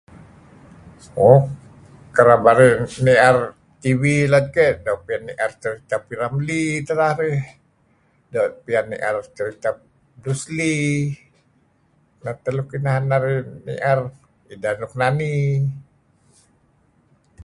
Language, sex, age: Kelabit, male, 60-69